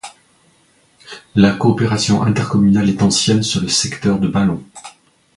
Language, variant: French, Français de métropole